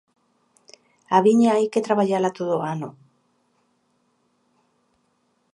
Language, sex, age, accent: Galician, female, 50-59, Normativo (estándar)